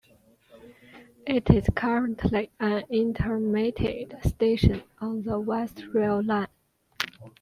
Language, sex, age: English, female, 19-29